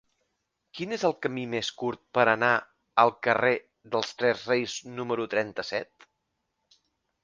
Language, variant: Catalan, Central